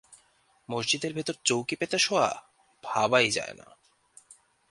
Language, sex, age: Bengali, male, 19-29